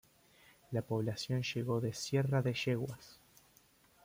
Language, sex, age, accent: Spanish, male, 19-29, Rioplatense: Argentina, Uruguay, este de Bolivia, Paraguay